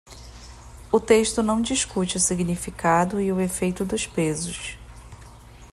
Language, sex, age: Portuguese, female, 30-39